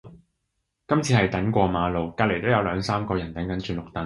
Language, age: Cantonese, 30-39